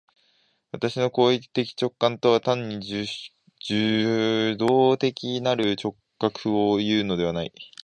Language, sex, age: Japanese, male, 19-29